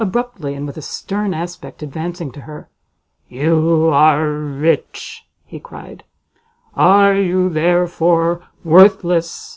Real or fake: real